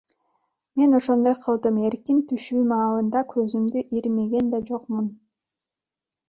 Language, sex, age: Kyrgyz, female, 30-39